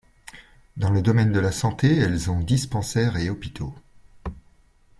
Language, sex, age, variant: French, male, 40-49, Français de métropole